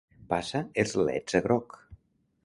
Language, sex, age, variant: Catalan, male, 50-59, Nord-Occidental